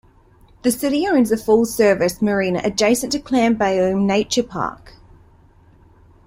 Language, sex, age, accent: English, female, 30-39, New Zealand English